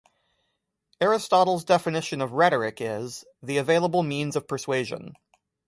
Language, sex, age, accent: English, male, 30-39, United States English